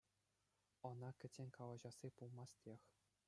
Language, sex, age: Chuvash, male, under 19